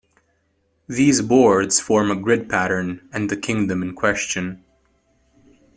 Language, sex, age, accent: English, male, 19-29, England English